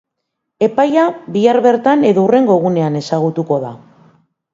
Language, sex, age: Basque, female, 50-59